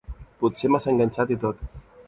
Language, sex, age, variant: Catalan, male, 19-29, Central